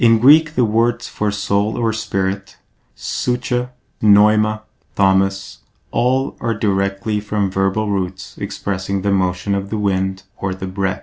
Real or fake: real